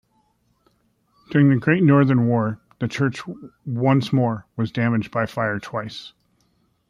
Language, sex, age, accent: English, male, 40-49, United States English